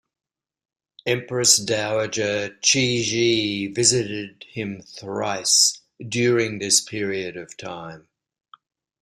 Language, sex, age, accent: English, male, 60-69, Australian English